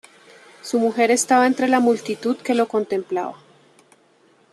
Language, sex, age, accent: Spanish, female, 30-39, Caribe: Cuba, Venezuela, Puerto Rico, República Dominicana, Panamá, Colombia caribeña, México caribeño, Costa del golfo de México